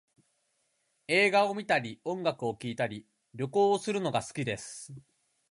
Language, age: Japanese, 19-29